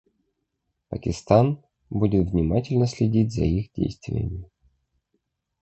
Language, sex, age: Russian, male, 30-39